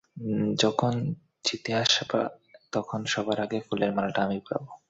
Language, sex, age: Bengali, male, 19-29